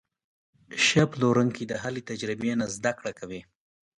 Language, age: Pashto, 19-29